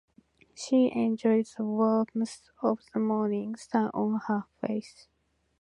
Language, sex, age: Japanese, female, 19-29